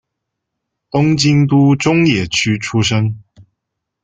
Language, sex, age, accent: Chinese, male, 19-29, 出生地：四川省